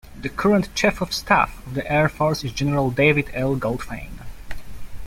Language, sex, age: English, male, 19-29